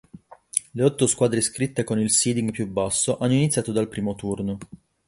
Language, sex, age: Italian, male, 19-29